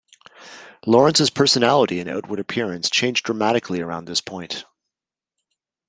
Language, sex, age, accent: English, male, 30-39, Canadian English